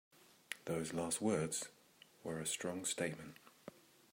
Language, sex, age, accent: English, male, 50-59, England English